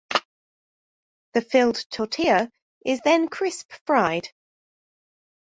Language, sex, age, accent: English, female, 30-39, England English